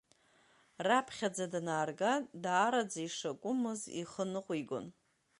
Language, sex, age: Abkhazian, female, 40-49